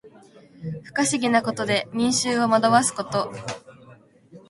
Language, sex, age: Japanese, female, 19-29